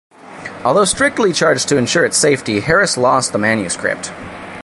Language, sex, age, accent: English, male, 19-29, Canadian English